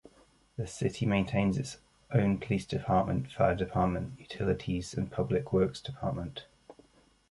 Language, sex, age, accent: English, male, 40-49, England English